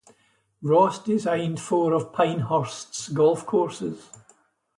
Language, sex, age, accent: English, male, 70-79, Scottish English